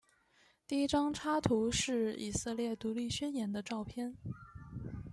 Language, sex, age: Chinese, female, 19-29